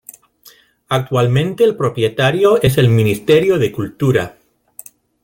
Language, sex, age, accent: Spanish, male, 40-49, España: Centro-Sur peninsular (Madrid, Toledo, Castilla-La Mancha)